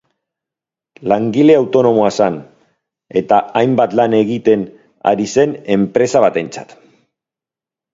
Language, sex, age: Basque, male, 40-49